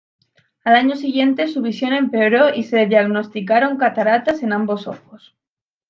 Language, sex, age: Spanish, female, 19-29